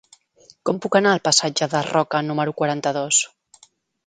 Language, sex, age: Catalan, female, 40-49